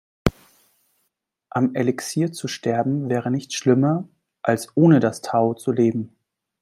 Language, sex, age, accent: German, male, 30-39, Deutschland Deutsch